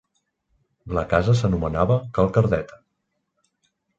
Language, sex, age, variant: Catalan, male, 30-39, Septentrional